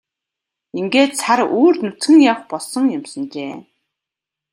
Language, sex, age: Mongolian, female, 30-39